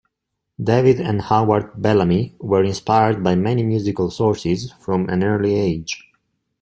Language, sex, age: English, male, 30-39